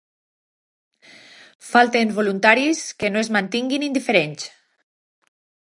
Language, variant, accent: Catalan, Valencià central, apitxat